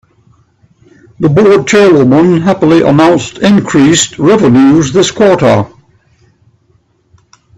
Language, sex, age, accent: English, male, 70-79, United States English